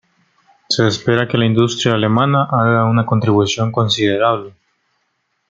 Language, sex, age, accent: Spanish, male, 19-29, América central